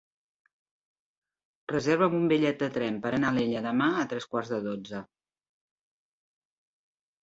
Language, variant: Catalan, Septentrional